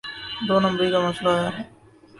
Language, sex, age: Urdu, male, 19-29